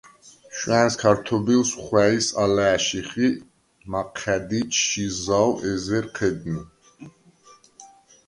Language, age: Svan, 40-49